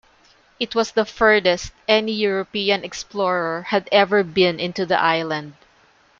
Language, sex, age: English, female, 50-59